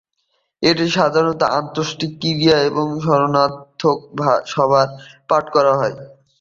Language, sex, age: Bengali, male, 19-29